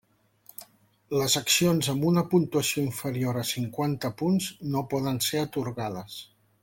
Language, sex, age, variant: Catalan, male, 40-49, Central